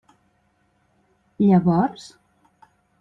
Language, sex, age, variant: Catalan, female, 50-59, Central